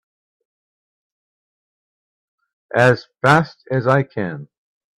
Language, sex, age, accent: English, female, 50-59, United States English